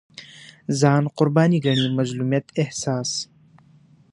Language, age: Pashto, 19-29